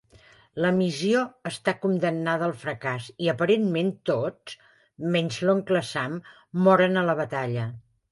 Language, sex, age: Catalan, female, 60-69